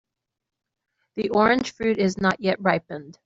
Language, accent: English, United States English